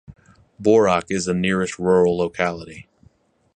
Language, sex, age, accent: English, male, 40-49, United States English